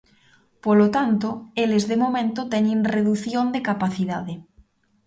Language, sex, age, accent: Galician, female, 19-29, Normativo (estándar)